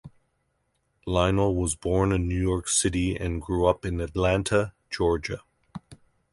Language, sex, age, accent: English, male, 50-59, Canadian English